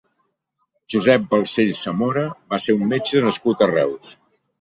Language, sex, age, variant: Catalan, male, 60-69, Central